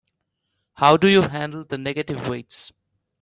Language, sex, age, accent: English, male, under 19, India and South Asia (India, Pakistan, Sri Lanka)